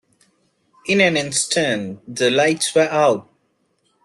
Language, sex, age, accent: English, male, 19-29, India and South Asia (India, Pakistan, Sri Lanka)